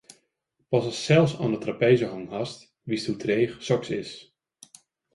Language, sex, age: Western Frisian, male, 19-29